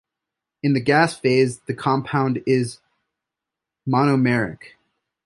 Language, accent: English, United States English